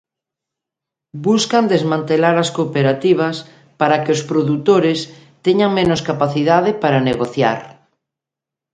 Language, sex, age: Galician, female, 50-59